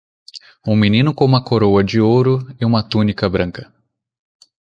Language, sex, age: Portuguese, male, 19-29